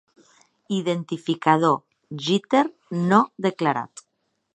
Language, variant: Catalan, Nord-Occidental